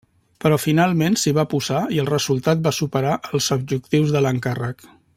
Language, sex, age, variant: Catalan, male, 50-59, Central